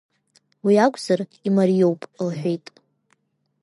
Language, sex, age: Abkhazian, female, 19-29